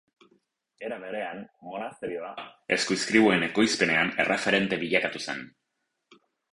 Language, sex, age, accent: Basque, male, 30-39, Mendebalekoa (Araba, Bizkaia, Gipuzkoako mendebaleko herri batzuk)